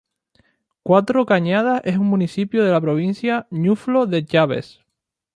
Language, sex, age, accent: Spanish, male, 19-29, España: Islas Canarias